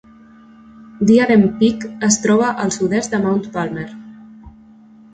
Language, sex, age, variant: Catalan, female, 19-29, Central